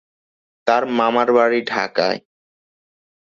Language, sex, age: Bengali, male, under 19